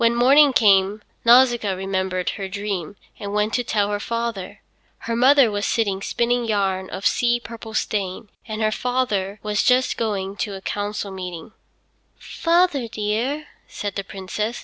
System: none